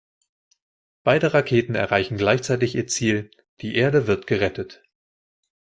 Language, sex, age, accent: German, male, 30-39, Deutschland Deutsch